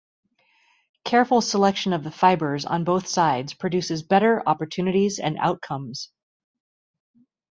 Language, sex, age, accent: English, female, 50-59, United States English